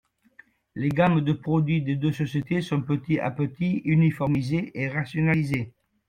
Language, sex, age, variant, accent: French, male, 70-79, Français d'Amérique du Nord, Français du Canada